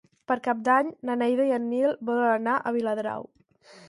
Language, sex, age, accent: Catalan, female, under 19, gironí